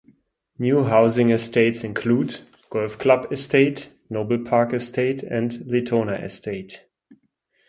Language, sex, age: English, male, 30-39